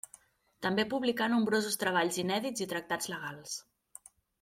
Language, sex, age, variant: Catalan, female, 30-39, Central